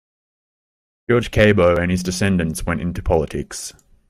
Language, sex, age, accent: English, male, 19-29, Australian English